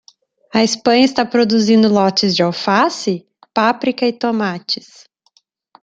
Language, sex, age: Portuguese, female, 30-39